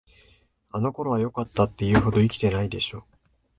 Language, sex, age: Japanese, male, 19-29